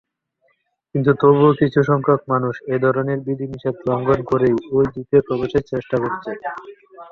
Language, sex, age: Bengali, male, 19-29